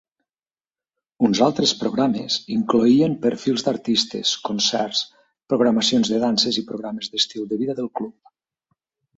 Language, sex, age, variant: Catalan, male, 50-59, Nord-Occidental